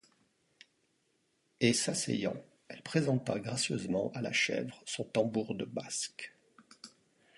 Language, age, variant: French, 40-49, Français de métropole